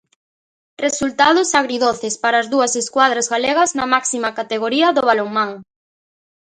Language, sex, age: Galician, female, under 19